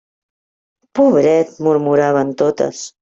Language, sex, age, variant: Catalan, female, 60-69, Central